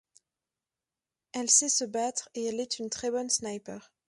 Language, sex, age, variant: French, female, 30-39, Français de métropole